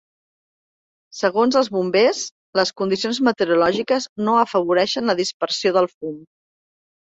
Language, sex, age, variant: Catalan, female, 50-59, Central